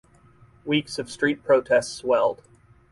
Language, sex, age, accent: English, male, 30-39, United States English